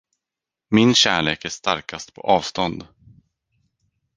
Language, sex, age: Swedish, male, 19-29